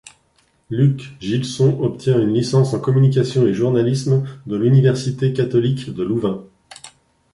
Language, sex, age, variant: French, male, 40-49, Français de métropole